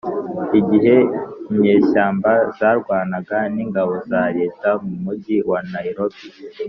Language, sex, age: Kinyarwanda, male, under 19